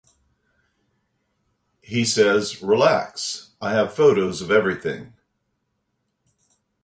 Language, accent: English, United States English